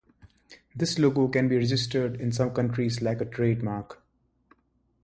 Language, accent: English, India and South Asia (India, Pakistan, Sri Lanka)